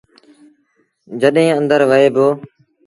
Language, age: Sindhi Bhil, 19-29